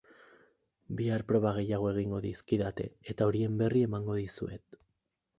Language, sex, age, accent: Basque, male, 19-29, Mendebalekoa (Araba, Bizkaia, Gipuzkoako mendebaleko herri batzuk)